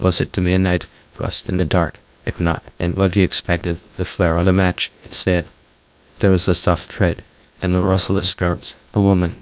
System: TTS, GlowTTS